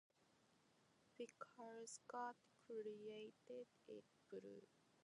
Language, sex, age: English, female, 19-29